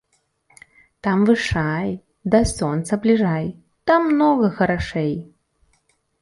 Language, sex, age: Belarusian, female, 30-39